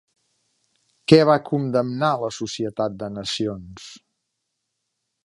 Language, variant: Catalan, Central